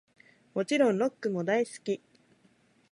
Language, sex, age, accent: Japanese, female, 19-29, 東京